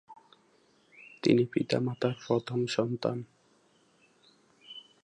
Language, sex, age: Bengali, male, 19-29